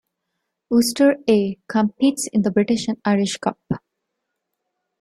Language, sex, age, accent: English, female, 30-39, India and South Asia (India, Pakistan, Sri Lanka)